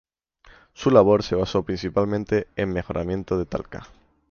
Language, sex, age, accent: Spanish, male, 19-29, España: Centro-Sur peninsular (Madrid, Toledo, Castilla-La Mancha); España: Islas Canarias